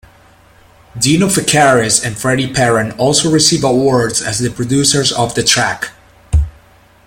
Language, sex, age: English, male, 40-49